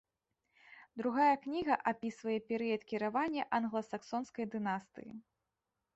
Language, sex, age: Belarusian, female, 19-29